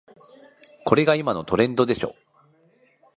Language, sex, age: Japanese, male, 30-39